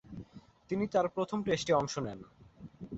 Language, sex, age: Bengali, male, under 19